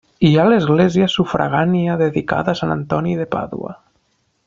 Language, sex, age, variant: Catalan, male, 19-29, Nord-Occidental